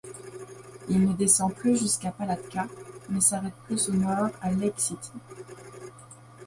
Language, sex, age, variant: French, female, 19-29, Français de métropole